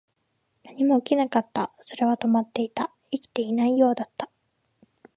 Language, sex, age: Japanese, female, 19-29